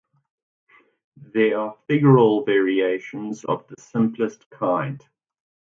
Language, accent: English, Southern African (South Africa, Zimbabwe, Namibia)